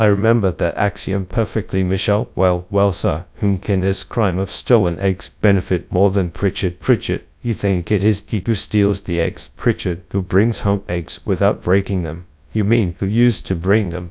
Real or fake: fake